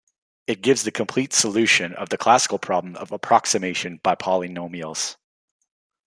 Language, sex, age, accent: English, male, 19-29, Canadian English